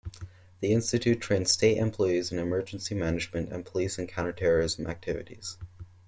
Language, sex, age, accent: English, male, 19-29, United States English